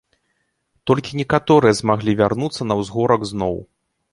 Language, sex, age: Belarusian, male, 30-39